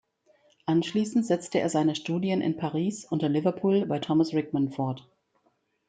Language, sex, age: German, female, 50-59